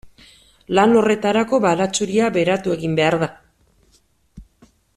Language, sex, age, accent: Basque, female, 40-49, Mendebalekoa (Araba, Bizkaia, Gipuzkoako mendebaleko herri batzuk)